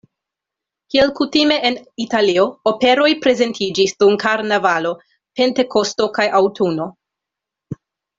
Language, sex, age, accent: Esperanto, female, 19-29, Internacia